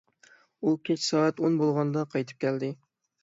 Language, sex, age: Uyghur, male, 19-29